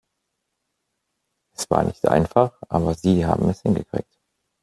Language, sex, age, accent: German, male, 40-49, Deutschland Deutsch